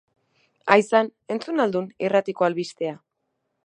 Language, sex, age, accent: Basque, female, 30-39, Erdialdekoa edo Nafarra (Gipuzkoa, Nafarroa)